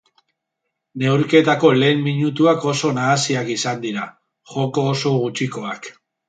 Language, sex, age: Basque, male, 40-49